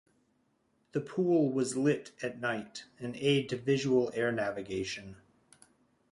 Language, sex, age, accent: English, male, 30-39, United States English